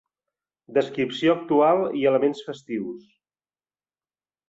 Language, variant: Catalan, Central